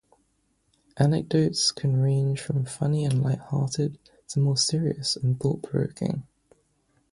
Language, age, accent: English, 19-29, England English